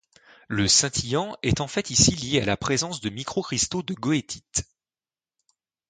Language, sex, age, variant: French, male, 19-29, Français de métropole